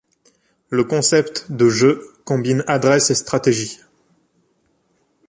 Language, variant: French, Français de métropole